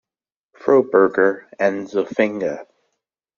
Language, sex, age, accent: English, male, 30-39, United States English